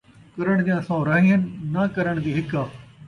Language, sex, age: Saraiki, male, 50-59